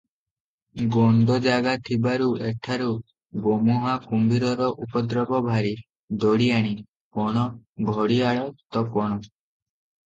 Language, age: Odia, 19-29